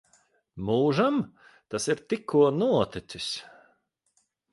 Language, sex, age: Latvian, male, 30-39